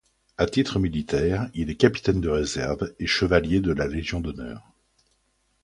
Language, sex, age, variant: French, male, 50-59, Français de métropole